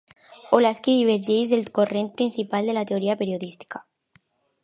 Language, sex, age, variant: Catalan, female, under 19, Alacantí